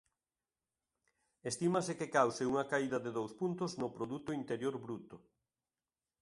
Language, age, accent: Galician, 60-69, Oriental (común en zona oriental)